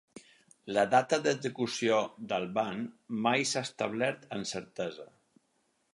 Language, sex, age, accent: Catalan, male, 50-59, mallorquí